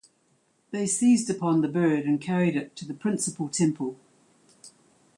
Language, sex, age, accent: English, female, 70-79, New Zealand English